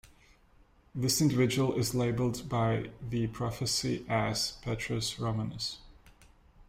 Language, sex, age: English, male, 19-29